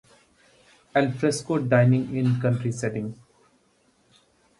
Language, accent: English, India and South Asia (India, Pakistan, Sri Lanka)